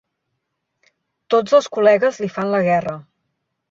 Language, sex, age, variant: Catalan, female, 19-29, Central